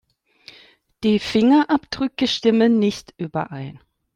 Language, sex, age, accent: German, male, 40-49, Deutschland Deutsch